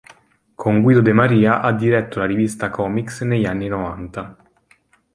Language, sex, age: Italian, male, 19-29